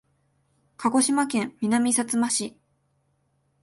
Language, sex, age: Japanese, female, 19-29